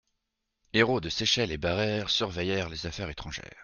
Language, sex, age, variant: French, male, 19-29, Français de métropole